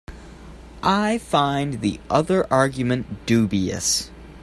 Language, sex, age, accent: English, male, under 19, United States English